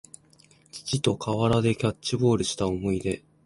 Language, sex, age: Japanese, female, 19-29